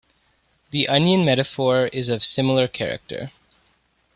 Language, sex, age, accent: English, male, 19-29, United States English